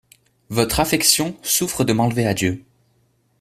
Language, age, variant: French, 19-29, Français de métropole